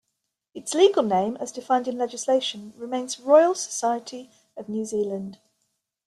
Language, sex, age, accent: English, female, 50-59, England English